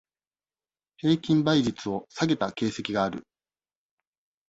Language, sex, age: Japanese, male, 40-49